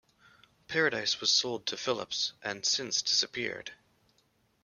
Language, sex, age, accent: English, male, 30-39, Canadian English